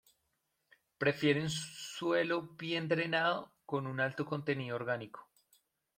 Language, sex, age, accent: Spanish, male, 30-39, Andino-Pacífico: Colombia, Perú, Ecuador, oeste de Bolivia y Venezuela andina